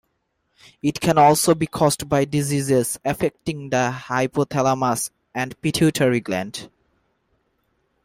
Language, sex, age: English, male, 19-29